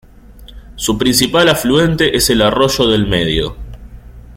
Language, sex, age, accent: Spanish, male, 19-29, Rioplatense: Argentina, Uruguay, este de Bolivia, Paraguay